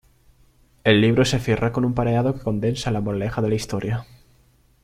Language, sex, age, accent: Spanish, male, 19-29, España: Centro-Sur peninsular (Madrid, Toledo, Castilla-La Mancha)